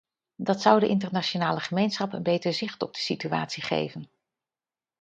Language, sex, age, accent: Dutch, female, 50-59, Nederlands Nederlands